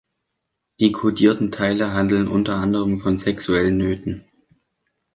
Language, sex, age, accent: German, male, under 19, Deutschland Deutsch